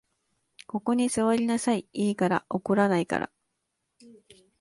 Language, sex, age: Japanese, female, 19-29